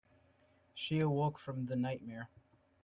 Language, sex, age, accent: English, male, 19-29, United States English